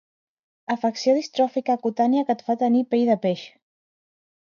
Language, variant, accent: Catalan, Central, central